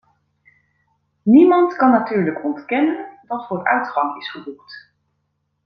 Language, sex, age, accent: Dutch, female, 40-49, Nederlands Nederlands